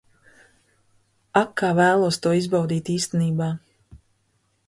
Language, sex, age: Latvian, female, 30-39